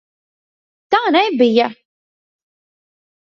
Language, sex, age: Latvian, female, 30-39